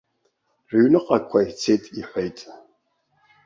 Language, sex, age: Abkhazian, male, 60-69